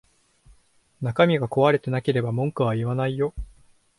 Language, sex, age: Japanese, male, under 19